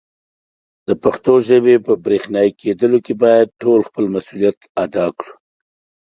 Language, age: Pashto, 50-59